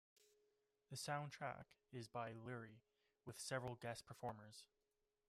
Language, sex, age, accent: English, male, 19-29, Canadian English